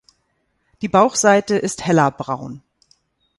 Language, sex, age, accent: German, female, 50-59, Deutschland Deutsch